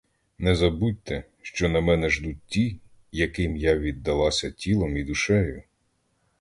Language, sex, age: Ukrainian, male, 30-39